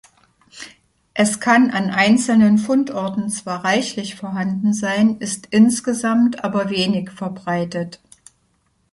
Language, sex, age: German, female, 60-69